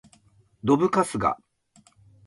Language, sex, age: Japanese, male, 50-59